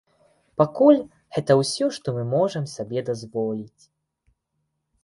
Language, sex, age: Belarusian, male, 19-29